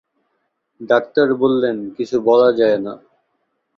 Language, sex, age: Bengali, male, 19-29